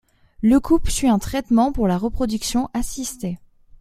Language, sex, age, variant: French, female, 19-29, Français de métropole